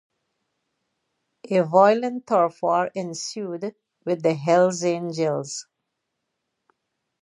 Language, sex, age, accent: English, female, 50-59, England English